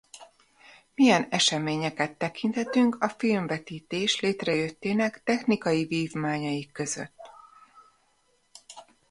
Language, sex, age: Hungarian, female, 40-49